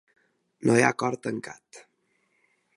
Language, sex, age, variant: Catalan, male, 19-29, Balear